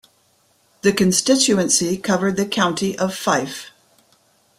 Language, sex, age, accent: English, female, 60-69, United States English